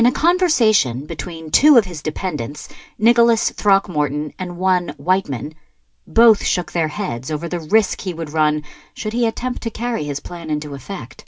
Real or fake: real